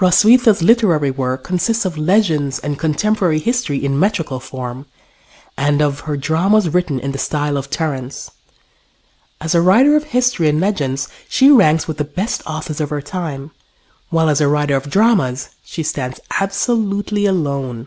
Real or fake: real